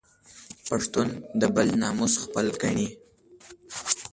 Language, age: Pashto, under 19